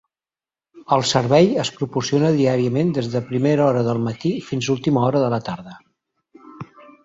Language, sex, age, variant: Catalan, male, 50-59, Central